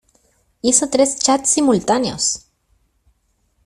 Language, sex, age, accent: Spanish, female, 19-29, Chileno: Chile, Cuyo